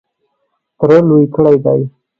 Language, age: Pashto, 40-49